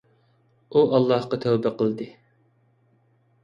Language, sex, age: Uyghur, male, 19-29